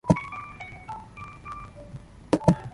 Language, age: English, under 19